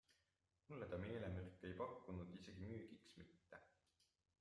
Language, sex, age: Estonian, male, 30-39